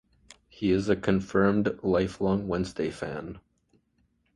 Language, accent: English, Canadian English